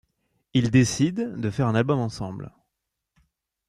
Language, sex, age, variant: French, male, 19-29, Français de métropole